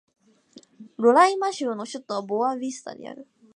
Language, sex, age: Japanese, female, 19-29